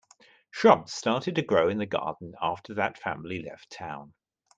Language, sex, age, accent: English, male, 60-69, England English